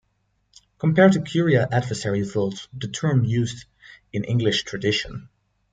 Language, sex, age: English, male, 19-29